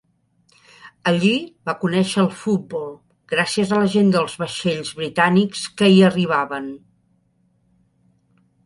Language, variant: Catalan, Central